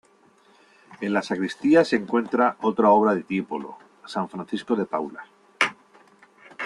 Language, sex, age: Spanish, male, 50-59